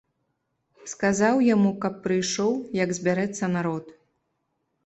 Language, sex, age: Belarusian, female, 30-39